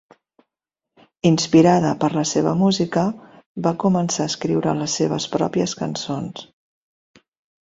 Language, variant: Catalan, Central